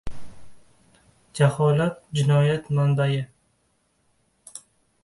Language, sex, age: Uzbek, male, 19-29